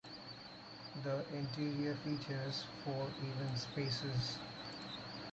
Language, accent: English, India and South Asia (India, Pakistan, Sri Lanka)